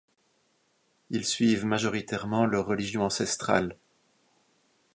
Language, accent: French, Français de Belgique; Français de Suisse